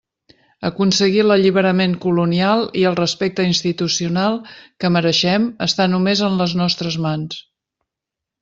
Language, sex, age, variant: Catalan, female, 50-59, Central